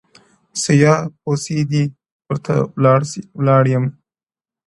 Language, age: Pashto, under 19